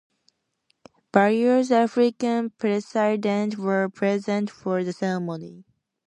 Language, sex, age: English, female, 19-29